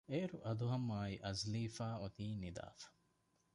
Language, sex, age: Divehi, male, 19-29